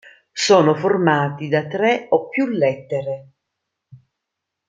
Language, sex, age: Italian, female, 50-59